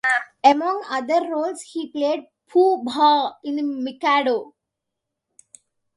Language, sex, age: English, female, 19-29